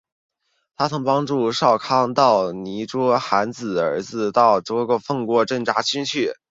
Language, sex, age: Chinese, male, 19-29